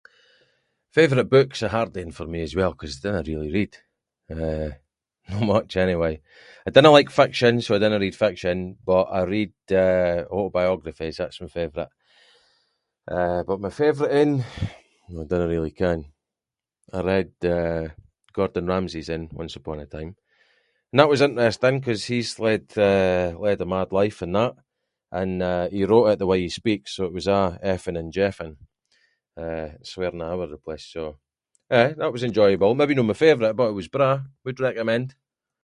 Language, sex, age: Scots, male, 30-39